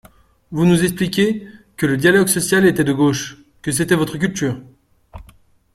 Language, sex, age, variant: French, male, 30-39, Français de métropole